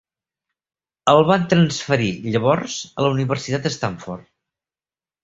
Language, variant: Catalan, Central